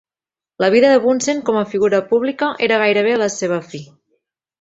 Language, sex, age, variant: Catalan, female, 30-39, Central